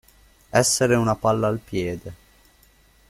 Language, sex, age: Italian, male, 19-29